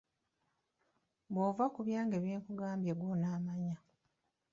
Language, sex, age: Ganda, female, 40-49